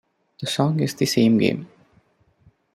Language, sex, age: English, male, 19-29